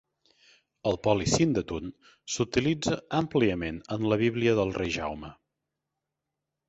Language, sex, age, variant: Catalan, male, 30-39, Central